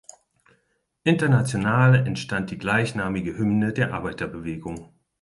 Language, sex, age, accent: German, male, 40-49, Deutschland Deutsch; Hochdeutsch